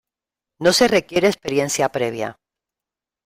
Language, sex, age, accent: Spanish, female, 50-59, España: Sur peninsular (Andalucia, Extremadura, Murcia)